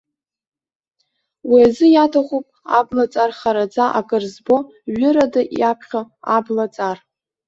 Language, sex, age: Abkhazian, female, under 19